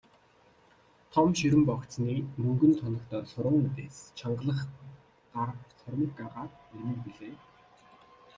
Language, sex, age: Mongolian, male, 19-29